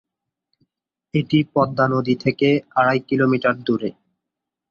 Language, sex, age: Bengali, male, 19-29